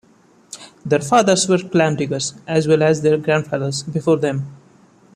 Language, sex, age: English, male, 19-29